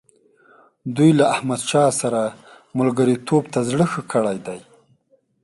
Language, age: Pashto, 19-29